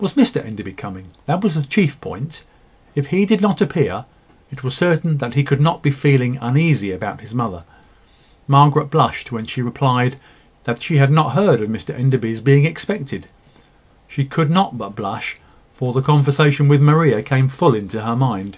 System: none